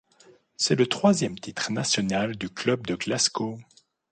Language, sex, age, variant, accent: French, male, 40-49, Français d'Europe, Français de Suisse